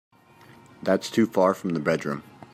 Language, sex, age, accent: English, male, 19-29, United States English